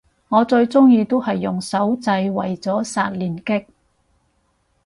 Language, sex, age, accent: Cantonese, female, 30-39, 广州音